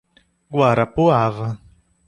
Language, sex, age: Portuguese, male, 19-29